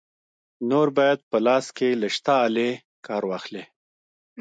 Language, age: Pashto, 30-39